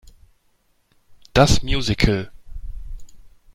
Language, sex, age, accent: German, male, 30-39, Deutschland Deutsch